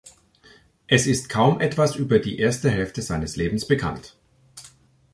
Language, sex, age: German, male, 50-59